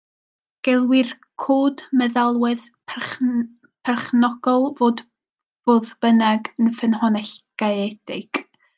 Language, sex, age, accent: Welsh, female, under 19, Y Deyrnas Unedig Cymraeg